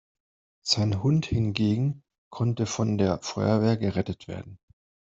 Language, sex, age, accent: German, male, 40-49, Deutschland Deutsch